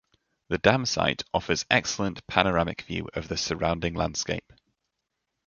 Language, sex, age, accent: English, male, 19-29, England English